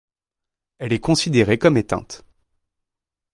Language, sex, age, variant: French, male, 30-39, Français de métropole